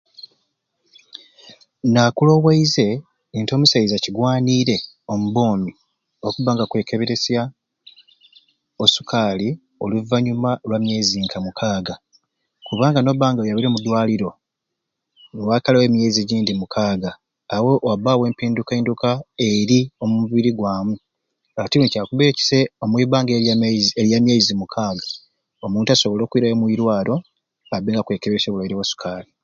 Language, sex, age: Ruuli, male, 30-39